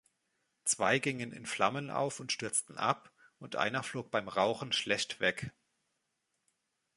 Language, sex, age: German, male, 30-39